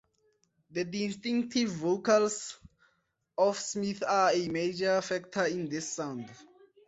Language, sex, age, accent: English, male, under 19, Southern African (South Africa, Zimbabwe, Namibia)